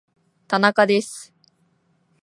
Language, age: Japanese, 19-29